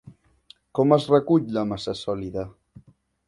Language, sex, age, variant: Catalan, male, 19-29, Central